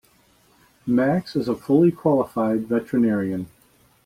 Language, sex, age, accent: English, male, 50-59, United States English